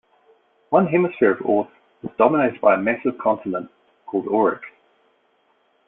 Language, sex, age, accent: English, male, 40-49, New Zealand English